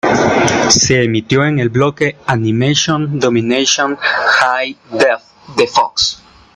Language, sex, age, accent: Spanish, male, 19-29, América central